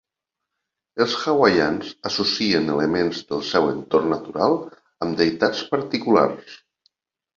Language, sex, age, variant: Catalan, male, 50-59, Septentrional